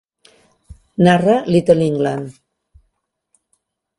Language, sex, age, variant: Catalan, female, 50-59, Central